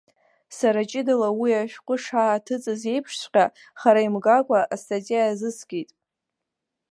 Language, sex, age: Abkhazian, female, under 19